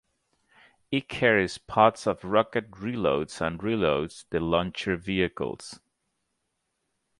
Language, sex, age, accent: English, male, 40-49, United States English